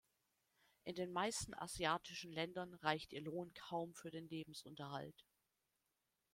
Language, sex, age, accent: German, female, 30-39, Deutschland Deutsch